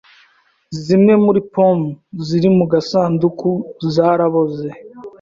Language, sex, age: Kinyarwanda, female, 19-29